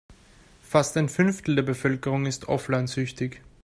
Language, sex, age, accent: German, male, 19-29, Österreichisches Deutsch